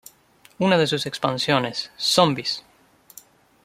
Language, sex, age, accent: Spanish, male, 19-29, Rioplatense: Argentina, Uruguay, este de Bolivia, Paraguay